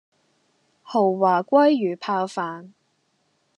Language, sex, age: Cantonese, female, 19-29